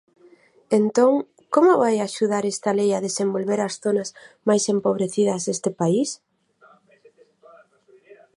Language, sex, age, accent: Galician, female, 30-39, Atlántico (seseo e gheada)